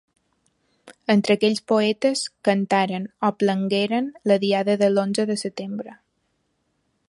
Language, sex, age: Catalan, female, 19-29